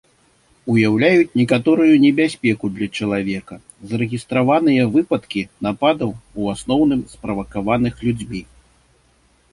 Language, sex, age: Belarusian, male, 50-59